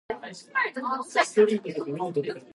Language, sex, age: Japanese, female, 19-29